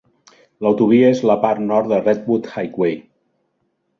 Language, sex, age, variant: Catalan, male, 40-49, Central